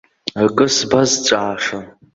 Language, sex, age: Abkhazian, male, under 19